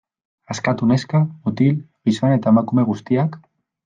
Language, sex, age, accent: Basque, male, 19-29, Mendebalekoa (Araba, Bizkaia, Gipuzkoako mendebaleko herri batzuk)